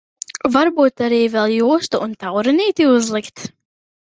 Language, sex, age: Latvian, female, under 19